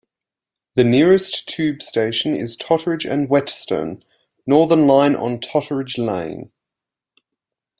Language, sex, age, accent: English, male, 19-29, Australian English